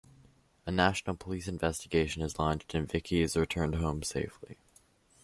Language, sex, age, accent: English, male, under 19, United States English